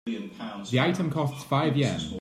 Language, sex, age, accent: English, male, 19-29, Scottish English